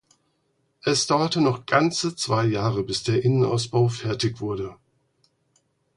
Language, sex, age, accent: German, male, 40-49, Deutschland Deutsch